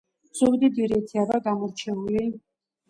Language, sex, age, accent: Georgian, female, 40-49, ჩვეულებრივი